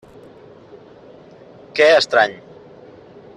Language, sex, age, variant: Catalan, male, 30-39, Central